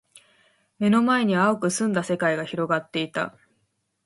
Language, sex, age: Japanese, female, 19-29